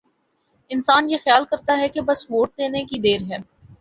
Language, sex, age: Urdu, female, 19-29